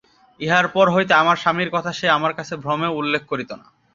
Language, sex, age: Bengali, male, 19-29